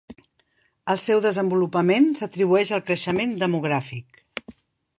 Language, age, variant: Catalan, 60-69, Central